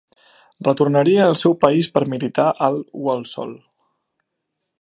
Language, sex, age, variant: Catalan, male, 30-39, Central